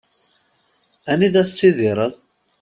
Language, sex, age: Kabyle, male, 30-39